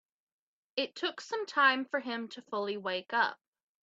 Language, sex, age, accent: English, female, under 19, United States English